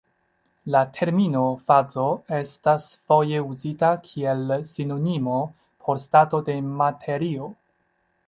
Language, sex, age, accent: Esperanto, male, 30-39, Internacia